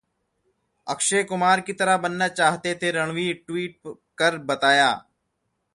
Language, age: Hindi, 30-39